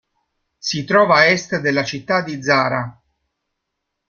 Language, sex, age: Italian, male, 40-49